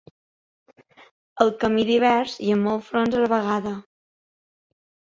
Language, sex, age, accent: Catalan, female, 30-39, mallorquí